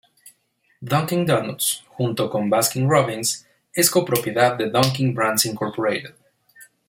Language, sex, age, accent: Spanish, male, 19-29, México